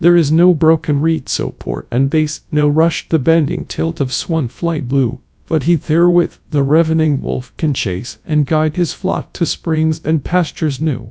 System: TTS, GradTTS